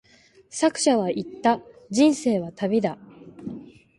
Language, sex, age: Japanese, female, 19-29